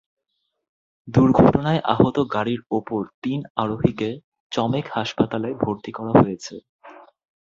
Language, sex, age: Bengali, male, 19-29